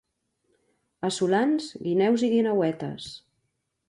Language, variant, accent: Catalan, Central, central